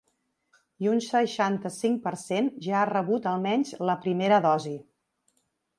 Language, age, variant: Catalan, 40-49, Central